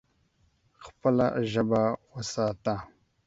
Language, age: Pashto, 30-39